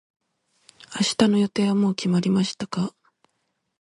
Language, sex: Japanese, female